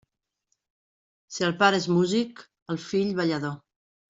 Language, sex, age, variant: Catalan, female, 50-59, Central